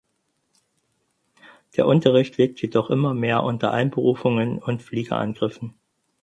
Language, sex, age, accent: German, male, 50-59, Deutschland Deutsch